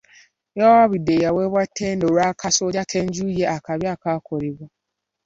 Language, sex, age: Ganda, female, 19-29